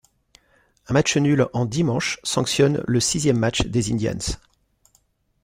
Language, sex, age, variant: French, male, 40-49, Français de métropole